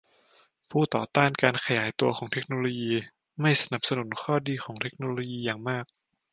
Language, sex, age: Thai, male, under 19